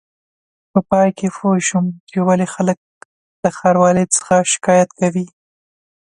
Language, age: Pashto, 19-29